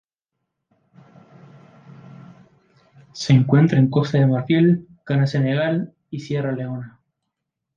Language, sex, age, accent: Spanish, male, 19-29, América central